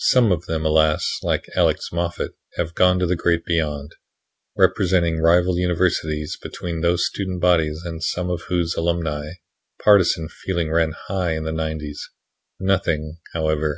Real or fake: real